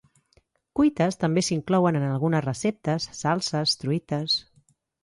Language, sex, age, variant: Catalan, female, 40-49, Central